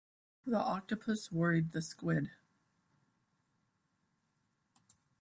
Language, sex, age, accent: English, female, 50-59, Canadian English